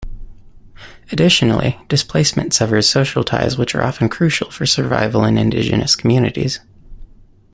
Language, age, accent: English, 19-29, United States English